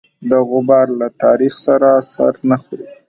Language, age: Pashto, 19-29